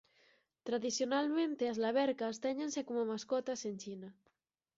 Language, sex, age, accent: Galician, female, 19-29, Atlántico (seseo e gheada)